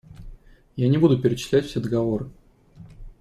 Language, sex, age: Russian, male, 30-39